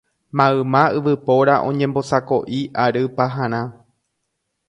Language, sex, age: Guarani, male, 30-39